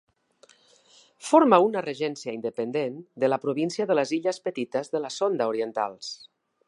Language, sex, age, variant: Catalan, female, 50-59, Nord-Occidental